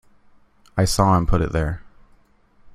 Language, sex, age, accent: English, male, 19-29, United States English